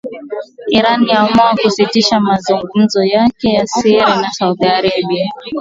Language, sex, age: Swahili, female, 19-29